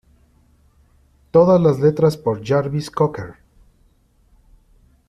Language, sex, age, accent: Spanish, male, 30-39, México